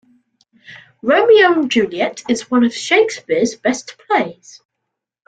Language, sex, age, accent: English, male, under 19, England English